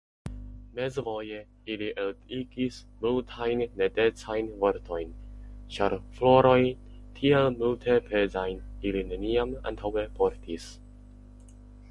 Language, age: Esperanto, under 19